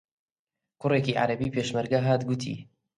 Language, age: Central Kurdish, 19-29